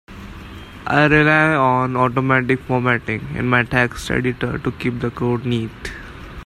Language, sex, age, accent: English, male, 19-29, India and South Asia (India, Pakistan, Sri Lanka)